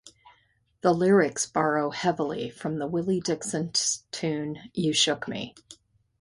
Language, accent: English, United States English